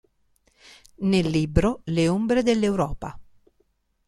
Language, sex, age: Italian, female, 50-59